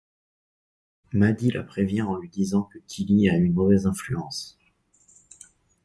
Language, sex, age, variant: French, male, 40-49, Français de métropole